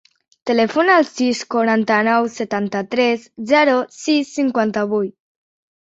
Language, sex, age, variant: Catalan, male, 40-49, Septentrional